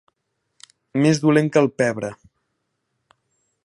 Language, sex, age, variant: Catalan, male, under 19, Central